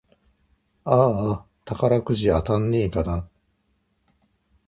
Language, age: Japanese, 50-59